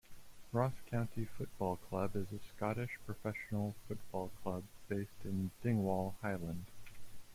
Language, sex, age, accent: English, male, 30-39, United States English